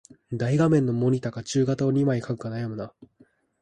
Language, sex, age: Japanese, male, 19-29